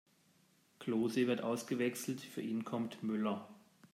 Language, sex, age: German, male, 40-49